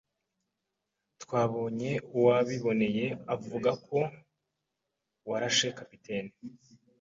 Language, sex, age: Kinyarwanda, male, 19-29